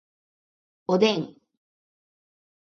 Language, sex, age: Japanese, female, 50-59